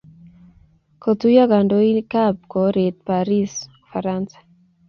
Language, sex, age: Kalenjin, female, 19-29